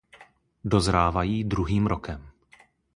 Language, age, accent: Czech, 19-29, pražský